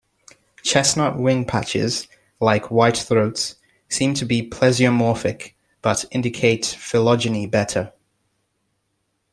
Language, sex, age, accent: English, male, 19-29, England English